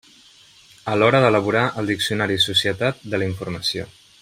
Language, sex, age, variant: Catalan, male, 30-39, Central